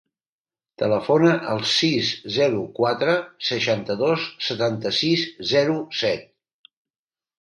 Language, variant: Catalan, Nord-Occidental